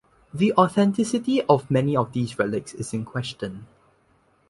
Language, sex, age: English, male, under 19